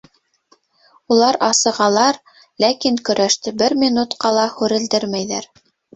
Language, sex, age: Bashkir, female, 30-39